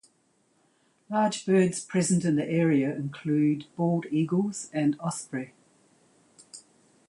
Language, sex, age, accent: English, female, 70-79, New Zealand English